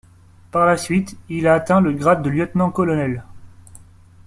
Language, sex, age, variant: French, male, 19-29, Français de métropole